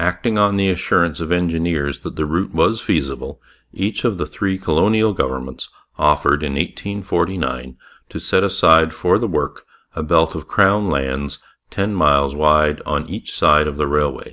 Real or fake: real